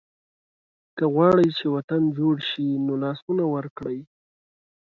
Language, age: Pashto, 30-39